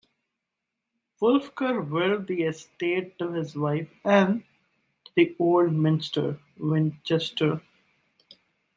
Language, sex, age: English, male, 19-29